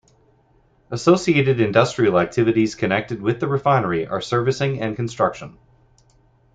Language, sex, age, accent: English, male, 40-49, Canadian English